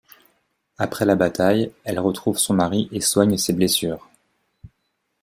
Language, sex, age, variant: French, male, 30-39, Français de métropole